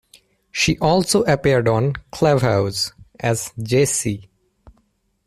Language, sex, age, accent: English, male, 19-29, United States English